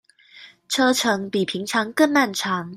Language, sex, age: Chinese, female, 19-29